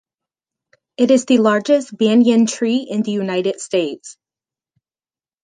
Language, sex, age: English, female, 30-39